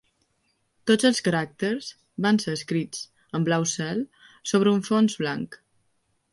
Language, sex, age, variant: Catalan, female, 19-29, Balear